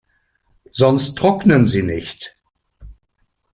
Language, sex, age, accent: German, male, 60-69, Deutschland Deutsch